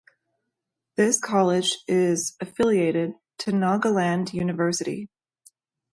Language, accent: English, United States English